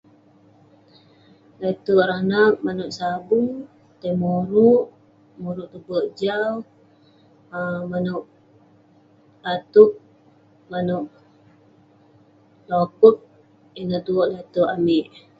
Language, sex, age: Western Penan, female, 19-29